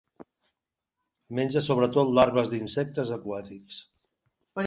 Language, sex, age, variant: Catalan, male, 30-39, Central